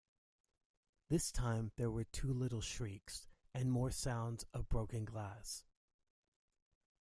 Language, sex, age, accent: English, male, 40-49, United States English